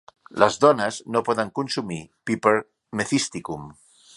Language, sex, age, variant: Catalan, male, 50-59, Central